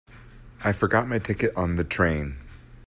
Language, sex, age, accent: English, male, 30-39, United States English